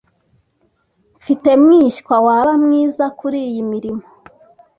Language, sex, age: Kinyarwanda, female, 19-29